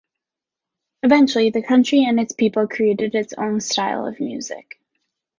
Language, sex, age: English, female, 19-29